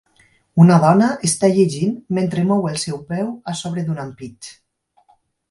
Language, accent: Catalan, valencià